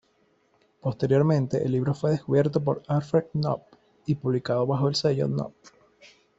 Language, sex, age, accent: Spanish, male, 30-39, Caribe: Cuba, Venezuela, Puerto Rico, República Dominicana, Panamá, Colombia caribeña, México caribeño, Costa del golfo de México